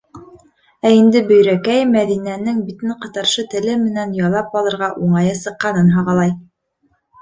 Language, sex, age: Bashkir, female, 19-29